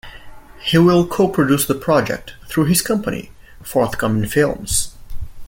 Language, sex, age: English, male, under 19